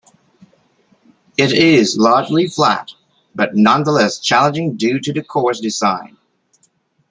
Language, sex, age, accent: English, male, 40-49, United States English